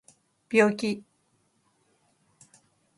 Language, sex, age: Japanese, female, 50-59